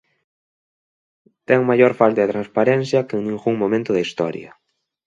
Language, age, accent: Galician, 19-29, Atlántico (seseo e gheada)